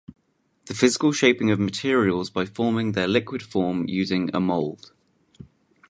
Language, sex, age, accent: English, male, 19-29, England English